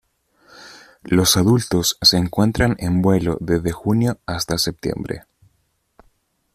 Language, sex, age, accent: Spanish, male, 19-29, Chileno: Chile, Cuyo